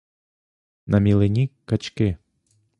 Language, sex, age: Ukrainian, male, 19-29